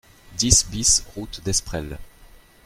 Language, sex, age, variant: French, male, 30-39, Français de métropole